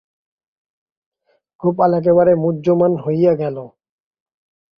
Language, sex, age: Bengali, male, 30-39